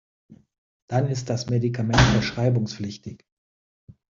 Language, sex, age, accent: German, male, 40-49, Deutschland Deutsch